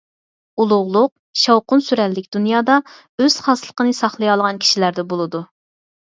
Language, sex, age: Uyghur, female, 30-39